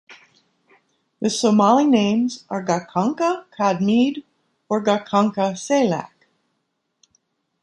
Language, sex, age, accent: English, female, 60-69, United States English